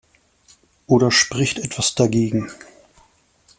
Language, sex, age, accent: German, male, 40-49, Deutschland Deutsch